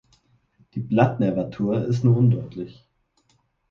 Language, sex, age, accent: German, male, 19-29, Deutschland Deutsch